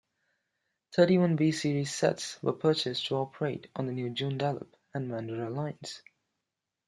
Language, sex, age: English, male, under 19